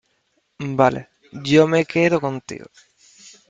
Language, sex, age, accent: Spanish, male, 30-39, España: Sur peninsular (Andalucia, Extremadura, Murcia)